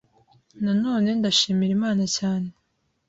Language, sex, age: Kinyarwanda, female, 19-29